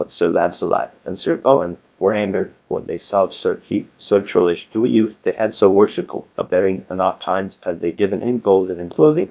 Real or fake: fake